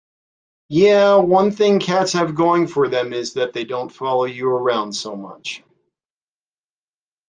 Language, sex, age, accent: English, male, 40-49, United States English